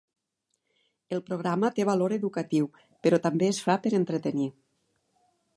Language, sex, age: Catalan, female, 50-59